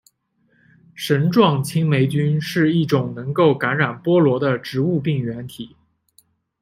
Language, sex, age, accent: Chinese, male, 19-29, 出生地：江苏省